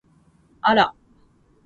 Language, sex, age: Japanese, female, 19-29